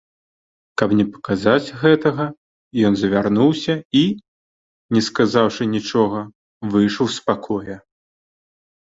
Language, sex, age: Belarusian, male, 19-29